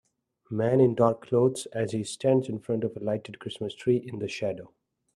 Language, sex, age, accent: English, male, 30-39, India and South Asia (India, Pakistan, Sri Lanka)